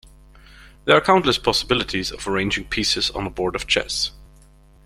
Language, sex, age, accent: English, male, 30-39, United States English